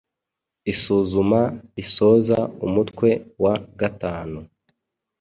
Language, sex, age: Kinyarwanda, male, 30-39